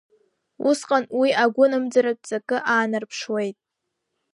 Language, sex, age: Abkhazian, female, under 19